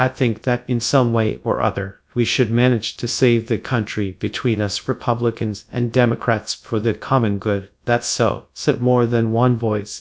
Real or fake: fake